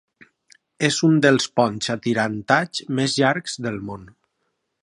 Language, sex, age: Catalan, male, 30-39